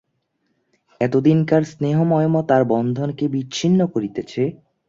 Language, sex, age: Bengali, male, under 19